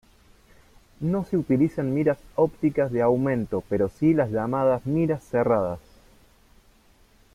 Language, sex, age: Spanish, male, 40-49